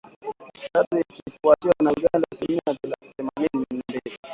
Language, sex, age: Swahili, male, 19-29